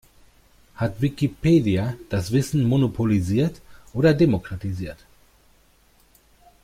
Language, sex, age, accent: German, male, 40-49, Deutschland Deutsch